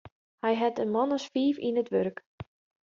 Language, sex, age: Western Frisian, female, 30-39